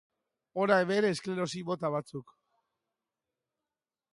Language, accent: Basque, Mendebalekoa (Araba, Bizkaia, Gipuzkoako mendebaleko herri batzuk)